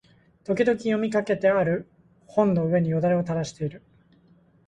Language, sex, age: Japanese, male, 30-39